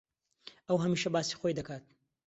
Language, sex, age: Central Kurdish, male, 19-29